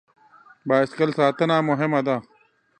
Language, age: Pashto, 40-49